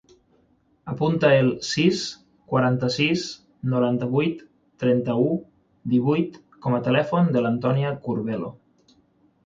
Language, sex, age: Catalan, male, 30-39